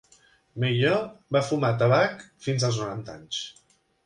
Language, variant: Catalan, Nord-Occidental